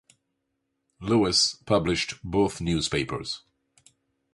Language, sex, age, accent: English, male, 60-69, Canadian English